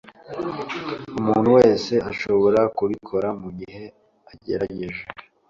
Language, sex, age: Kinyarwanda, male, 19-29